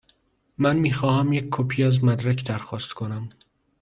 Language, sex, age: Persian, male, 19-29